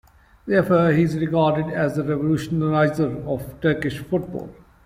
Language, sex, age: English, male, 50-59